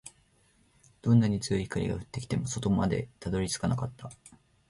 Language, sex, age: Japanese, male, 19-29